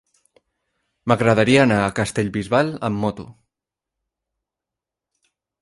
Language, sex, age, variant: Catalan, male, 19-29, Central